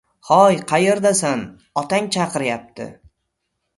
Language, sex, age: Uzbek, male, 30-39